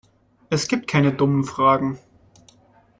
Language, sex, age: German, male, 19-29